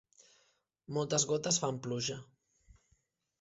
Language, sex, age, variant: Catalan, male, 19-29, Central